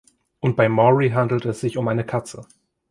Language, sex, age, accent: German, male, 19-29, Deutschland Deutsch